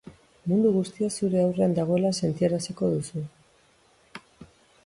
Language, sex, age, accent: Basque, female, 40-49, Mendebalekoa (Araba, Bizkaia, Gipuzkoako mendebaleko herri batzuk)